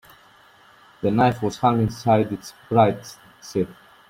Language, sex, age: English, male, 19-29